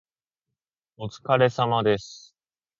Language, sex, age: Japanese, male, under 19